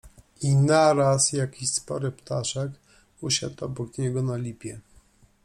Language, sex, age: Polish, male, 40-49